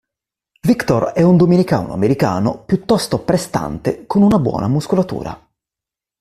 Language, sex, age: Italian, male, 30-39